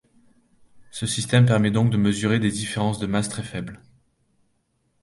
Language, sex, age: French, male, 30-39